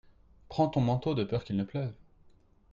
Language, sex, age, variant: French, male, 30-39, Français de métropole